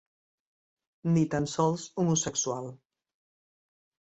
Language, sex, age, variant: Catalan, female, 50-59, Central